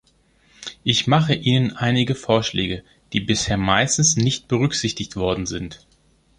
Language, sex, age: German, male, 30-39